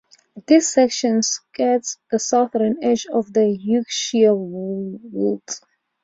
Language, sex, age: English, female, 30-39